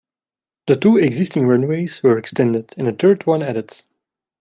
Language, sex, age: English, male, 19-29